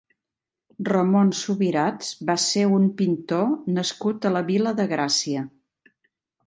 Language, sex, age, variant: Catalan, female, 60-69, Central